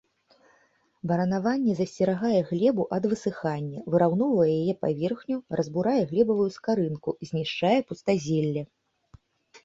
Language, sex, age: Belarusian, female, 30-39